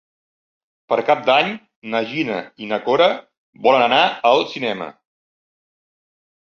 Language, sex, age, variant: Catalan, male, 40-49, Central